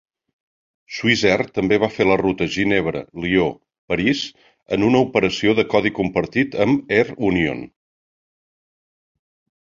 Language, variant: Catalan, Central